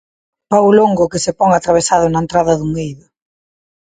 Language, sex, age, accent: Galician, female, 30-39, Neofalante